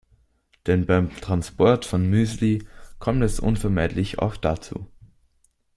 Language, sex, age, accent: German, male, under 19, Österreichisches Deutsch